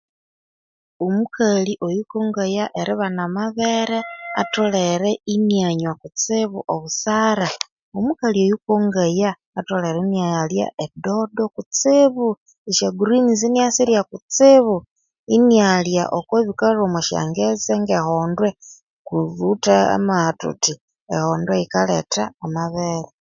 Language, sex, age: Konzo, female, 40-49